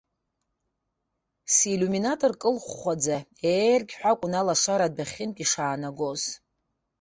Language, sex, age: Abkhazian, female, 30-39